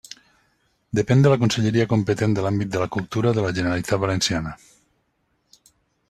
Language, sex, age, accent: Catalan, male, 50-59, valencià